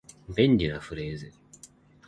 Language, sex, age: Japanese, male, 19-29